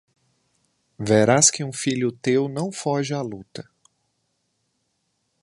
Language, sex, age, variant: Portuguese, male, 30-39, Portuguese (Brasil)